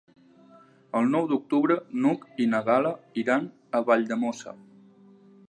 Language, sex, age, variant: Catalan, male, 19-29, Nord-Occidental